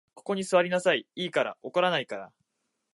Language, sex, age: Japanese, male, 19-29